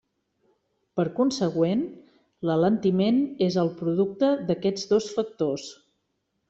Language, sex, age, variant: Catalan, female, 40-49, Central